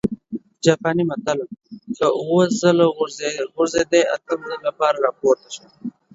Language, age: Pashto, 19-29